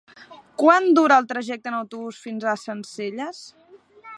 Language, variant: Catalan, Central